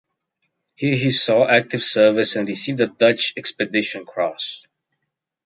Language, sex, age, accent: English, male, 30-39, Australian English